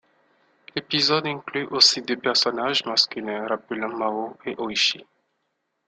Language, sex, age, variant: French, male, 30-39, Français d'Afrique subsaharienne et des îles africaines